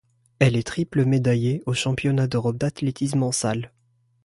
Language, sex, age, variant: French, male, 19-29, Français du nord de l'Afrique